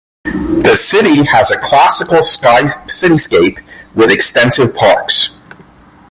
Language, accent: English, United States English